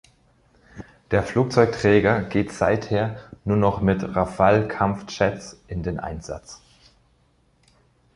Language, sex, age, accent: German, male, 30-39, Österreichisches Deutsch